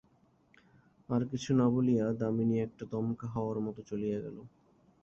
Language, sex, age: Bengali, male, 19-29